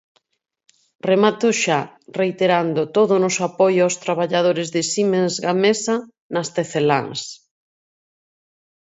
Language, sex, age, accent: Galician, female, 50-59, Normativo (estándar)